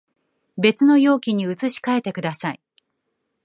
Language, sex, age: Japanese, female, 40-49